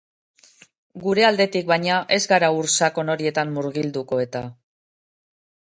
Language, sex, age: Basque, female, 50-59